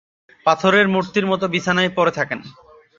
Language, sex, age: Bengali, male, 19-29